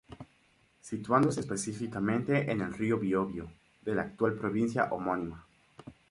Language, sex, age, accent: Spanish, male, 19-29, América central